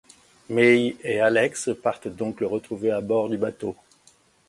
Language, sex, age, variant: French, male, 60-69, Français de métropole